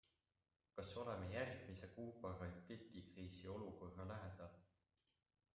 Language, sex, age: Estonian, male, 30-39